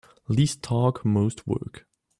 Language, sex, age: English, male, 19-29